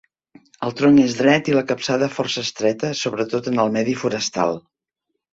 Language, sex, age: Catalan, female, 50-59